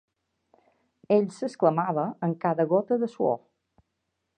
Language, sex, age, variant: Catalan, female, 60-69, Balear